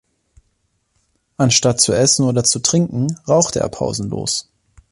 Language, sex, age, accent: German, male, 30-39, Deutschland Deutsch